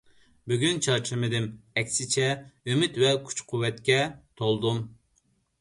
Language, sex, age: Uyghur, male, 30-39